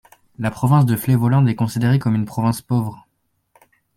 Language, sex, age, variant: French, male, under 19, Français de métropole